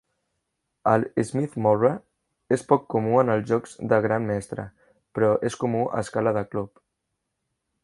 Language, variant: Catalan, Central